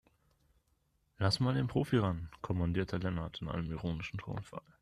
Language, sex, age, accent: German, male, 19-29, Deutschland Deutsch